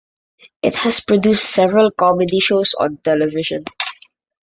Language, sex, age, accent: English, male, under 19, Filipino